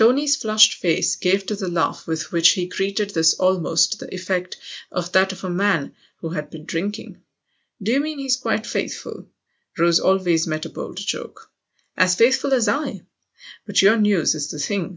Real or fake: real